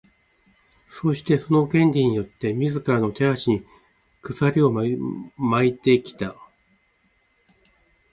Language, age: Japanese, 60-69